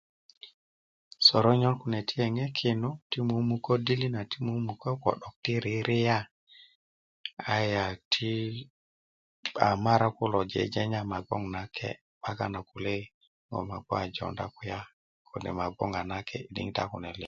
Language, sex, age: Kuku, male, 30-39